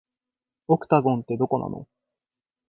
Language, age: Japanese, 19-29